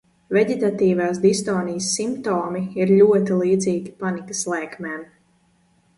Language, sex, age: Latvian, female, 19-29